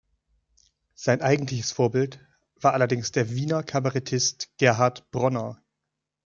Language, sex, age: German, male, 30-39